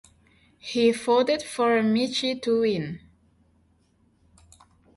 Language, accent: English, indonesia